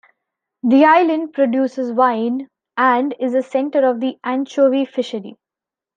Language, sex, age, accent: English, female, 19-29, India and South Asia (India, Pakistan, Sri Lanka)